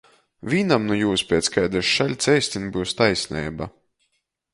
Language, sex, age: Latgalian, male, 19-29